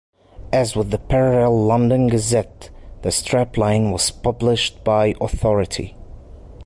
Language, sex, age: English, male, 19-29